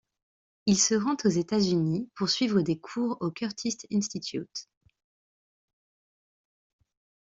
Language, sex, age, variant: French, female, 30-39, Français de métropole